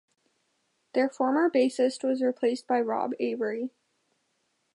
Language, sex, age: English, female, 19-29